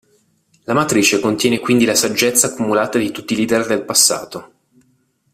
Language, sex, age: Italian, male, 30-39